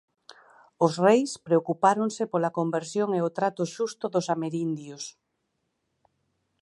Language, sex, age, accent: Galician, female, 40-49, Oriental (común en zona oriental)